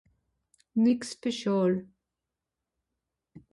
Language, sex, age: Swiss German, female, 60-69